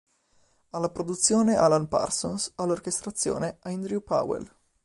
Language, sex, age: Italian, male, 19-29